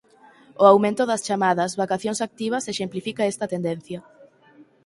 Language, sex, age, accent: Galician, female, 19-29, Central (sen gheada)